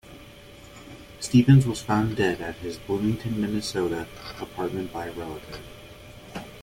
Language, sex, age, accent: English, male, 30-39, United States English